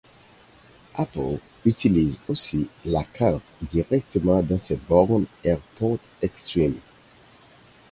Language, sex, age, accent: French, male, 40-49, Français d’Haïti